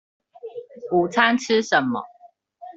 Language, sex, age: Chinese, female, 19-29